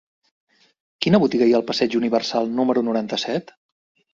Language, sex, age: Catalan, male, 40-49